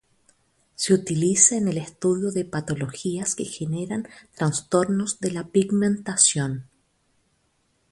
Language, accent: Spanish, Chileno: Chile, Cuyo